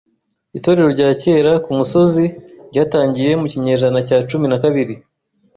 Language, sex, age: Kinyarwanda, male, 30-39